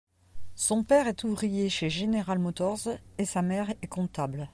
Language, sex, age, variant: French, female, 50-59, Français de métropole